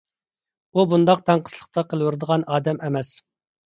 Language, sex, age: Uyghur, male, 30-39